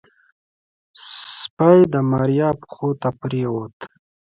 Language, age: Pashto, 19-29